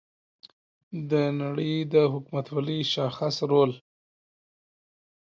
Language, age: Pashto, 40-49